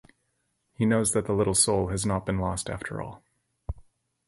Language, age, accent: English, 30-39, Canadian English